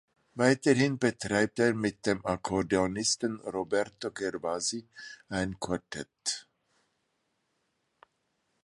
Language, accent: German, Schweizerdeutsch